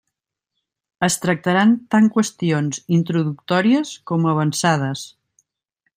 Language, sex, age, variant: Catalan, female, 19-29, Central